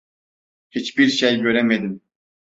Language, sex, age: Turkish, male, 19-29